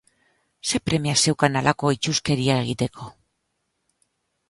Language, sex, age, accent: Basque, female, 50-59, Mendebalekoa (Araba, Bizkaia, Gipuzkoako mendebaleko herri batzuk)